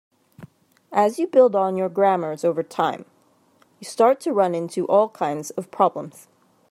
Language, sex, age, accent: English, female, 30-39, United States English